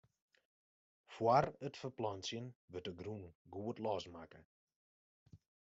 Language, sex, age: Western Frisian, male, 19-29